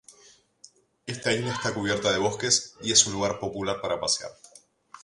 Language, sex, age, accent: Spanish, male, 19-29, Rioplatense: Argentina, Uruguay, este de Bolivia, Paraguay